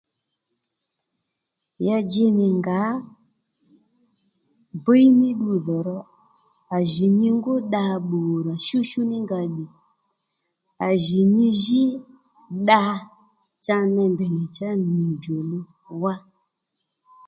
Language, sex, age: Lendu, female, 30-39